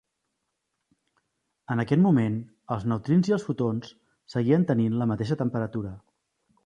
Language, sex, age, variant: Catalan, male, 40-49, Central